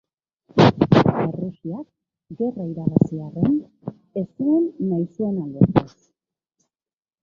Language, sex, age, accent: Basque, female, 50-59, Mendebalekoa (Araba, Bizkaia, Gipuzkoako mendebaleko herri batzuk)